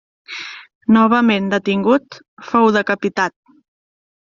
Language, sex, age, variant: Catalan, female, 19-29, Central